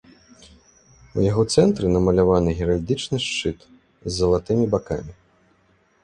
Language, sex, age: Belarusian, male, 30-39